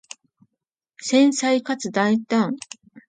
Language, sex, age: Japanese, female, 50-59